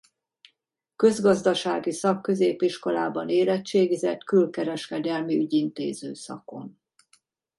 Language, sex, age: Hungarian, female, 50-59